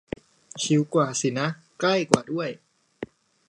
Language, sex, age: Thai, male, 19-29